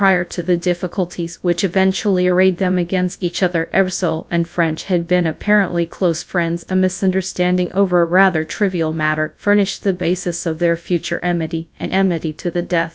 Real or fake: fake